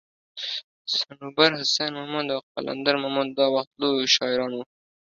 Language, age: Pashto, 19-29